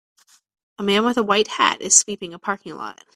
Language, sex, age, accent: English, female, 30-39, Canadian English